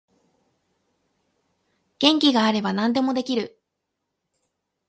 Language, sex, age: Japanese, female, 19-29